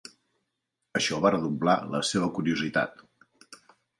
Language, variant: Catalan, Central